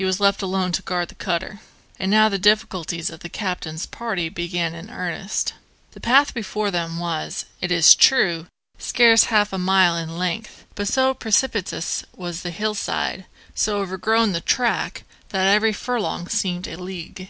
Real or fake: real